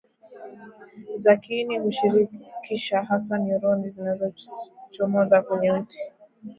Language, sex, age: Swahili, female, 19-29